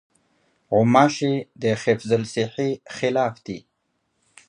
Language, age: Pashto, 30-39